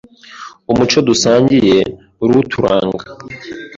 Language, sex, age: Kinyarwanda, male, 19-29